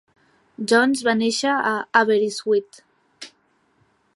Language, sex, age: Catalan, female, 19-29